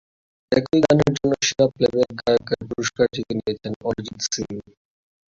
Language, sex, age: Bengali, male, 19-29